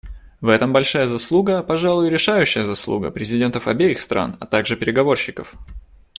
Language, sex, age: Russian, male, 19-29